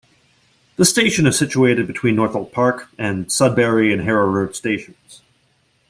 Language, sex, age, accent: English, male, 19-29, United States English